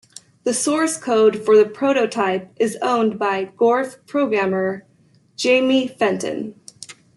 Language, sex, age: English, female, 30-39